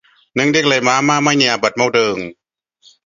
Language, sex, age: Bodo, female, 40-49